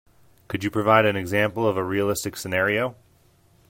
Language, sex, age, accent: English, male, 30-39, United States English